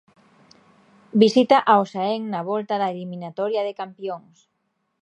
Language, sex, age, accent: Galician, female, 40-49, Atlántico (seseo e gheada)